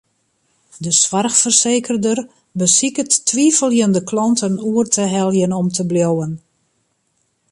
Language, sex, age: Western Frisian, female, 50-59